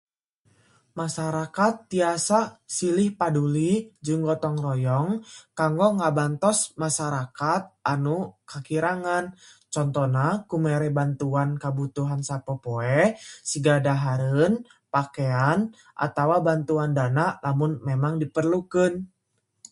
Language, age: Sundanese, 19-29